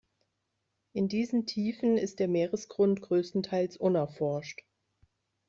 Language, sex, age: German, female, 30-39